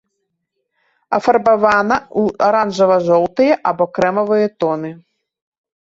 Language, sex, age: Belarusian, female, 40-49